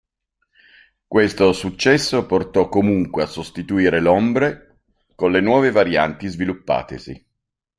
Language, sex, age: Italian, male, 50-59